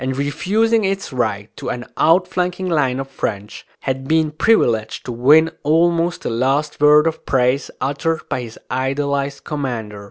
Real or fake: real